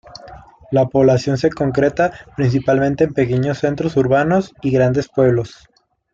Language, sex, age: Spanish, male, 19-29